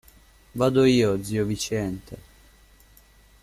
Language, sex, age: Italian, male, 19-29